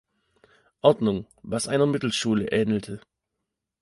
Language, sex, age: German, male, 30-39